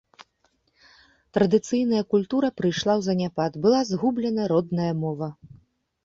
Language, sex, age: Belarusian, female, 30-39